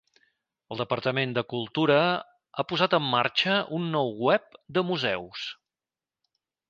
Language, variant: Catalan, Central